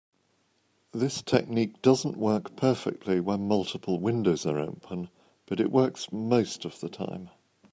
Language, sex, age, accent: English, male, 50-59, England English